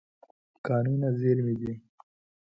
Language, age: Pashto, under 19